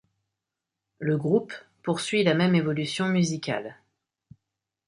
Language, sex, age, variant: French, female, 40-49, Français de métropole